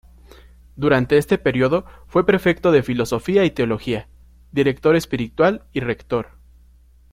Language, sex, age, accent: Spanish, male, 19-29, México